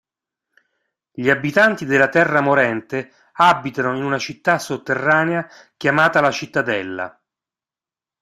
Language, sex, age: Italian, male, 50-59